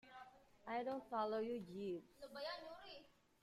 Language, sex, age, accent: English, female, 30-39, Filipino